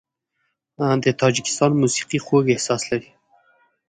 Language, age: Pashto, 30-39